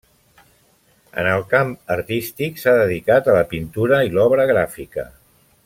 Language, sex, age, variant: Catalan, male, 60-69, Central